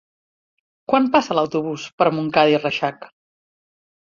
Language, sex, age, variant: Catalan, female, 40-49, Central